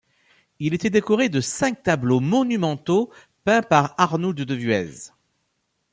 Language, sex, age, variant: French, male, 40-49, Français de métropole